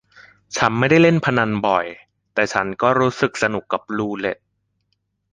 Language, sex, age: Thai, male, 19-29